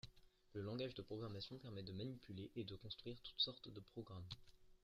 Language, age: French, under 19